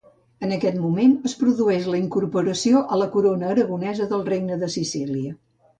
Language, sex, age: Catalan, female, 70-79